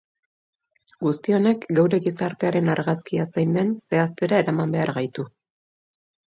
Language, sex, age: Basque, female, 30-39